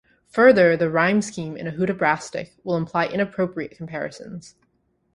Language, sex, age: English, female, 19-29